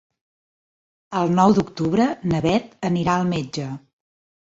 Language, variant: Catalan, Central